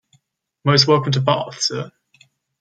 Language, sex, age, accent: English, male, under 19, Australian English